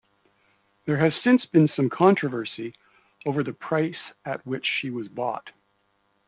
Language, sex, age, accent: English, male, 60-69, Canadian English